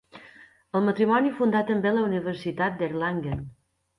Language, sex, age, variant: Catalan, female, 50-59, Balear